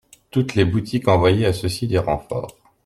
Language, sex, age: French, male, 30-39